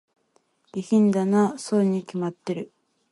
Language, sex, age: Japanese, female, 19-29